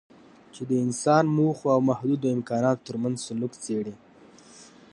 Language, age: Pashto, 19-29